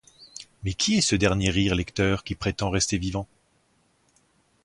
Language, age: French, 30-39